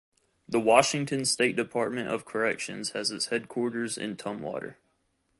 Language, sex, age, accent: English, male, 19-29, United States English